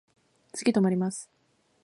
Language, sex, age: Japanese, female, under 19